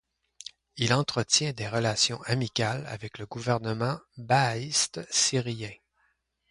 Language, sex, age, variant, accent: French, male, 50-59, Français d'Amérique du Nord, Français du Canada